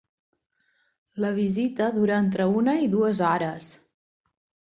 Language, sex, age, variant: Catalan, female, 40-49, Balear